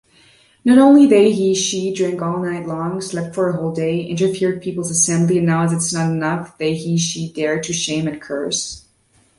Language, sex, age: English, female, 19-29